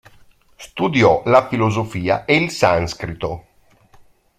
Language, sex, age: Italian, male, 30-39